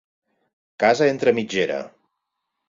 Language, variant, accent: Catalan, Central, Barceloní